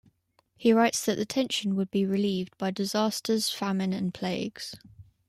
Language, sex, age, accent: English, female, 19-29, England English